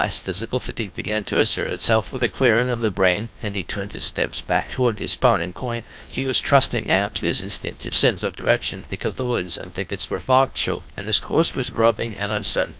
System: TTS, GlowTTS